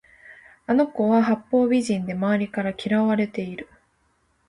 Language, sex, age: Japanese, female, 19-29